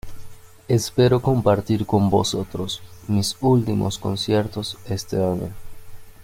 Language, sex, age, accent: Spanish, male, under 19, Caribe: Cuba, Venezuela, Puerto Rico, República Dominicana, Panamá, Colombia caribeña, México caribeño, Costa del golfo de México